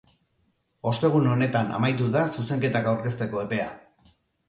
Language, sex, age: Basque, male, 40-49